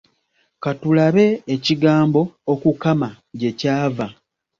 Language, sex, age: Ganda, male, 19-29